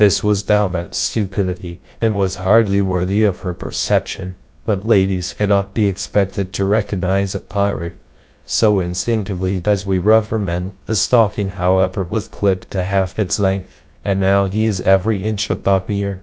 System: TTS, GlowTTS